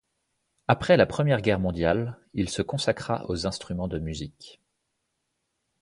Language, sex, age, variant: French, male, 30-39, Français de métropole